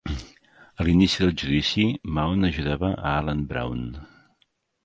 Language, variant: Catalan, Central